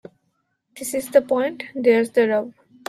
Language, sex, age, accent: English, female, 19-29, India and South Asia (India, Pakistan, Sri Lanka)